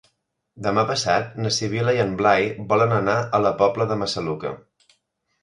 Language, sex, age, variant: Catalan, male, 19-29, Central